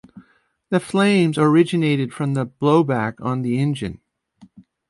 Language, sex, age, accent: English, male, 50-59, United States English